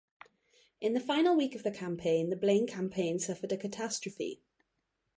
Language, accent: English, Welsh English